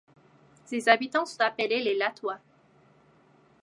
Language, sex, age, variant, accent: French, female, 19-29, Français d'Amérique du Nord, Français du Canada